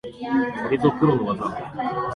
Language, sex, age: Japanese, male, 19-29